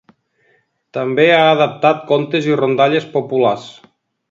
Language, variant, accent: Catalan, Nord-Occidental, nord-occidental